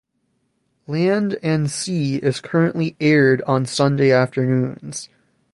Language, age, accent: English, 19-29, United States English